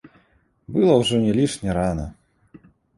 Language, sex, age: Belarusian, male, 19-29